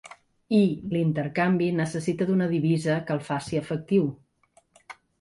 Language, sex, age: Catalan, female, 40-49